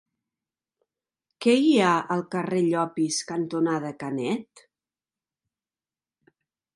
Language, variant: Catalan, Nord-Occidental